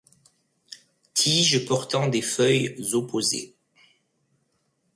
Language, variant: French, Français de métropole